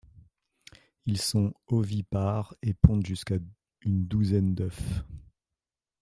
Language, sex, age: French, male, 40-49